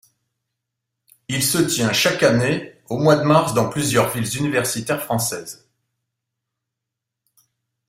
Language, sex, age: French, male, 50-59